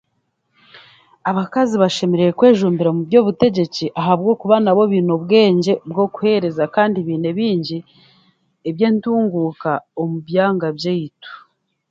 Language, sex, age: Chiga, female, 40-49